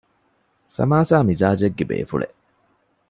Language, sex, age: Divehi, male, 30-39